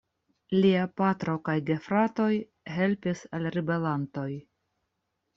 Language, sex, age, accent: Esperanto, female, 40-49, Internacia